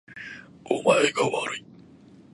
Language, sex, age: Japanese, male, 19-29